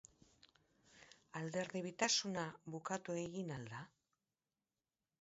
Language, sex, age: Basque, female, 50-59